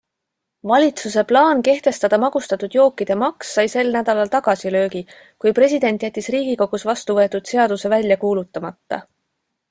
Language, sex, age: Estonian, female, 40-49